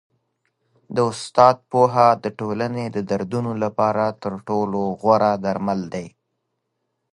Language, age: Pashto, 30-39